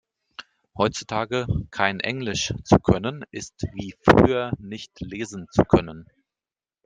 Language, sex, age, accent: German, male, 30-39, Deutschland Deutsch